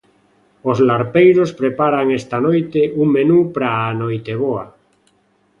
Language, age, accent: Galician, 40-49, Normativo (estándar)